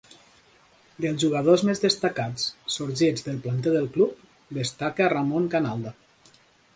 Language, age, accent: Catalan, 30-39, occidental